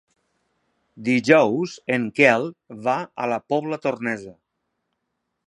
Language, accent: Catalan, valencià